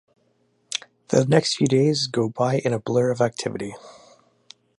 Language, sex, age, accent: English, male, 30-39, Canadian English